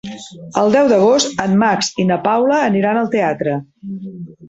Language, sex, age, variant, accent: Catalan, female, 60-69, Central, central